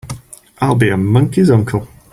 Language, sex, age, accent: English, male, 40-49, England English